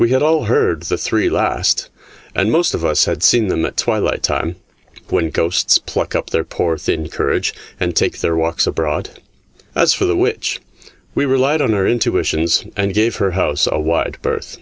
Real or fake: real